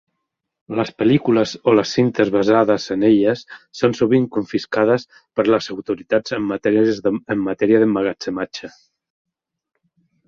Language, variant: Catalan, Central